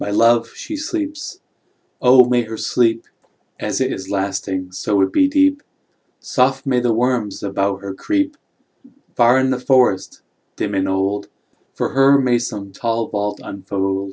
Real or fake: real